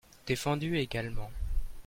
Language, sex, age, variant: French, male, under 19, Français de métropole